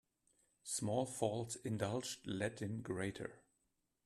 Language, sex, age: English, male, 50-59